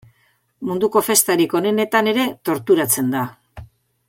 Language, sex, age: Basque, female, 60-69